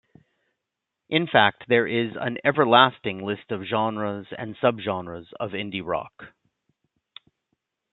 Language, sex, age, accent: English, male, 40-49, Canadian English